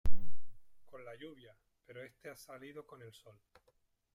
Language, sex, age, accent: Spanish, male, 40-49, España: Islas Canarias